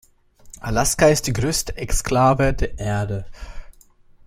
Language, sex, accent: German, male, Schweizerdeutsch